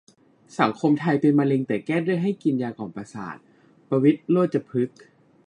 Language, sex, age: Thai, male, 19-29